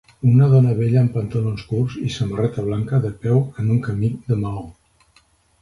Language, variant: Catalan, Central